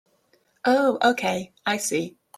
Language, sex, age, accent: English, female, 30-39, England English